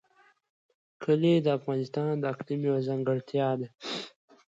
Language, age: Pashto, under 19